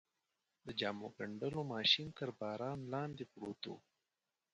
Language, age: Pashto, 19-29